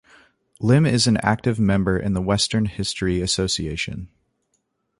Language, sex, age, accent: English, male, 19-29, United States English